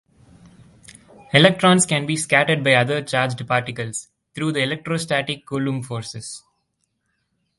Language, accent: English, India and South Asia (India, Pakistan, Sri Lanka)